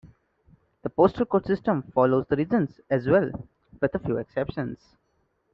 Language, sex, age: English, male, 19-29